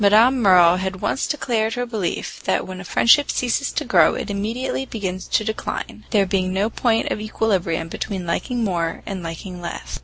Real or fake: real